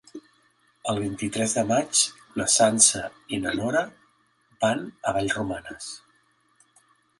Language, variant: Catalan, Central